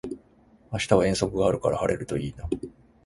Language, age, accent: Japanese, 30-39, 関西